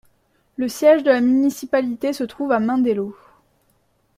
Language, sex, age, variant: French, female, 19-29, Français de métropole